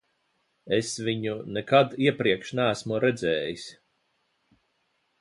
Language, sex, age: Latvian, male, 40-49